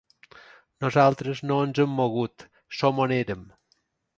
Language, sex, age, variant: Catalan, male, 50-59, Balear